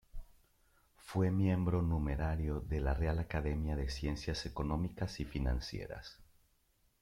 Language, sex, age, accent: Spanish, male, 40-49, Caribe: Cuba, Venezuela, Puerto Rico, República Dominicana, Panamá, Colombia caribeña, México caribeño, Costa del golfo de México